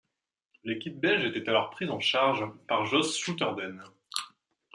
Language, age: French, 30-39